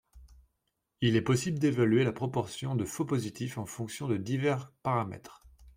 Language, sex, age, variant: French, male, 40-49, Français de métropole